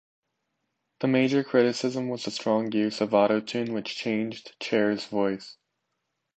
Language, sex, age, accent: English, male, under 19, United States English